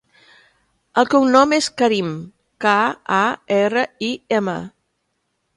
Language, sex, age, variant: Catalan, female, 70-79, Central